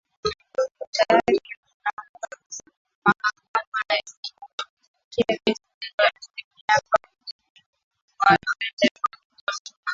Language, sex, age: Swahili, female, 19-29